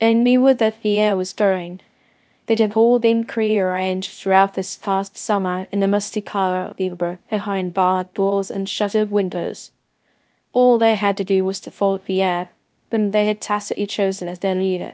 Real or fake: fake